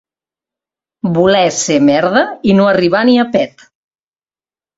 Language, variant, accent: Catalan, Central, Català central